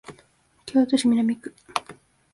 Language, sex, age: Japanese, female, 19-29